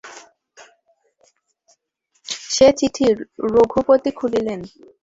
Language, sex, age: Bengali, female, 19-29